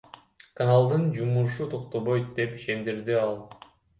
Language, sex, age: Kyrgyz, male, under 19